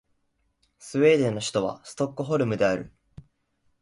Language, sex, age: Japanese, male, 19-29